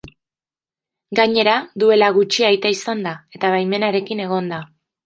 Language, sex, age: Basque, female, 19-29